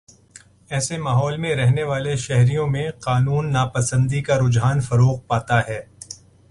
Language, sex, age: Urdu, male, 40-49